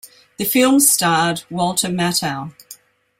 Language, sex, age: English, female, 60-69